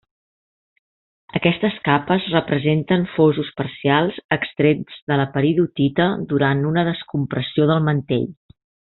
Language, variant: Catalan, Central